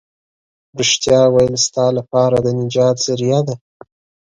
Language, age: Pashto, 19-29